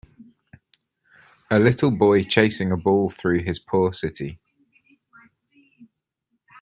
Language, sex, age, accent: English, male, 30-39, England English